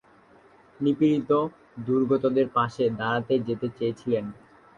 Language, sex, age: Bengali, male, under 19